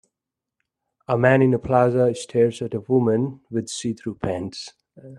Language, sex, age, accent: English, male, 30-39, India and South Asia (India, Pakistan, Sri Lanka)